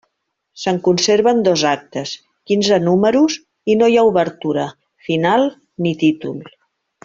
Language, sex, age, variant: Catalan, female, 50-59, Central